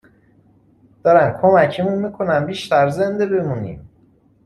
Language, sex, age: Persian, male, 19-29